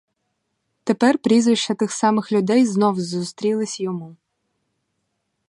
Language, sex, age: Ukrainian, female, 19-29